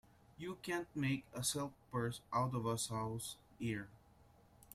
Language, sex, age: English, male, 19-29